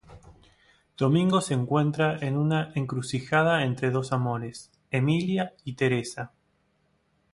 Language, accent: Spanish, Rioplatense: Argentina, Uruguay, este de Bolivia, Paraguay